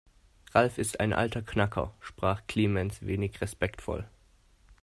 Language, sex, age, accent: German, male, under 19, Deutschland Deutsch